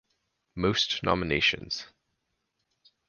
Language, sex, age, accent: English, male, 19-29, United States English